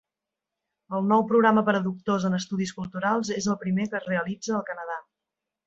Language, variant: Catalan, Central